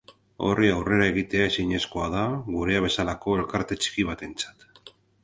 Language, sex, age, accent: Basque, male, 50-59, Mendebalekoa (Araba, Bizkaia, Gipuzkoako mendebaleko herri batzuk)